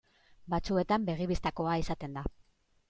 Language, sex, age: Basque, female, 40-49